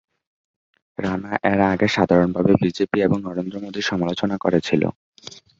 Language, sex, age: Bengali, male, 19-29